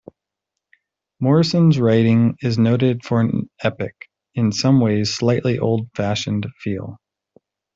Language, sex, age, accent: English, male, 30-39, United States English